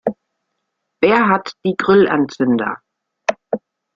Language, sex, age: German, female, 50-59